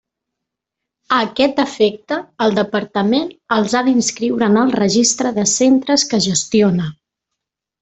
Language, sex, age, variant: Catalan, female, 40-49, Central